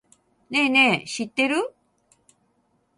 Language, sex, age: Japanese, female, 60-69